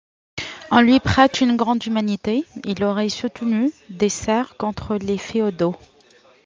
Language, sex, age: French, male, 40-49